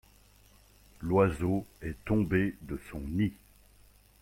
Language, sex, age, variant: French, male, 50-59, Français de métropole